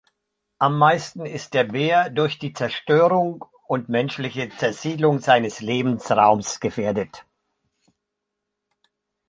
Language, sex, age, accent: German, male, 40-49, Deutschland Deutsch